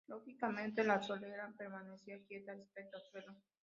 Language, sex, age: Spanish, female, 19-29